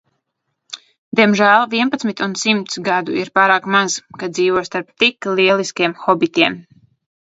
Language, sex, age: Latvian, female, 30-39